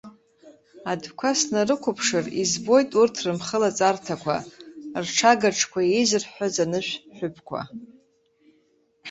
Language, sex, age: Abkhazian, female, 50-59